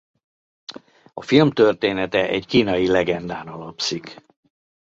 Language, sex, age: Hungarian, male, 60-69